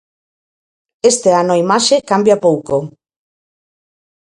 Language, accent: Galician, Normativo (estándar)